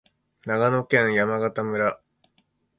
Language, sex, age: Japanese, male, 30-39